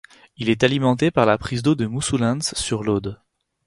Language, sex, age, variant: French, male, 19-29, Français de métropole